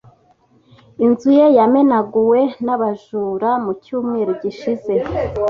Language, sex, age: Kinyarwanda, female, 19-29